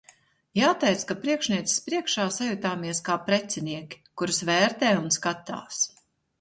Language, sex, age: Latvian, female, 50-59